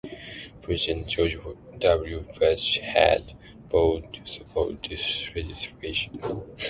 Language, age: English, under 19